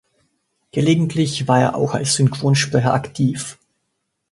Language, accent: German, Österreichisches Deutsch